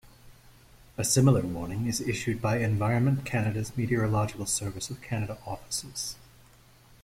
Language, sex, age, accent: English, male, 40-49, United States English